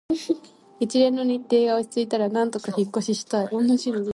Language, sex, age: Japanese, female, 19-29